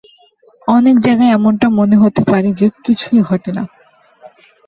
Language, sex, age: Bengali, male, 19-29